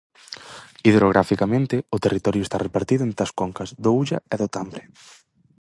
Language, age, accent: Galician, under 19, Central (gheada); Oriental (común en zona oriental)